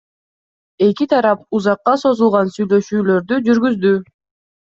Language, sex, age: Kyrgyz, female, 19-29